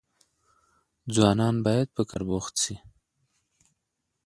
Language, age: Pashto, 30-39